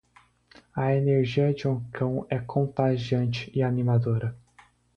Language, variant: Portuguese, Portuguese (Brasil)